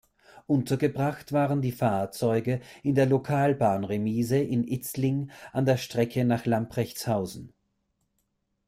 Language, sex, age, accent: German, male, 40-49, Österreichisches Deutsch